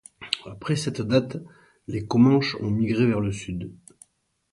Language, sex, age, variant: French, male, 50-59, Français de métropole